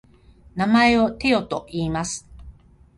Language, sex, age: Japanese, female, 50-59